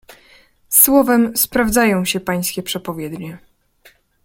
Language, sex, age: Polish, female, 19-29